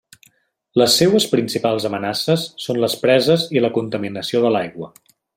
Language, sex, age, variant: Catalan, male, 19-29, Central